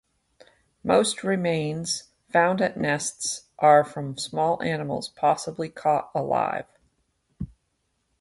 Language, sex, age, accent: English, female, 50-59, United States English